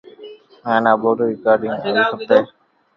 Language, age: Loarki, 30-39